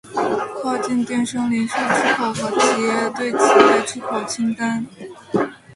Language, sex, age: Chinese, female, 19-29